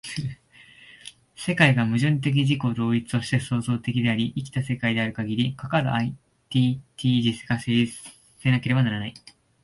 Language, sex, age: Japanese, male, 19-29